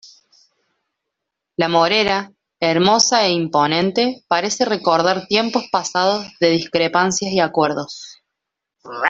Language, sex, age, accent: Spanish, female, 19-29, Rioplatense: Argentina, Uruguay, este de Bolivia, Paraguay